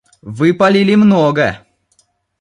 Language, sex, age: Russian, male, under 19